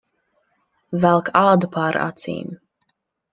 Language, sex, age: Latvian, female, under 19